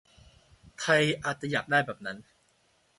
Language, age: Thai, under 19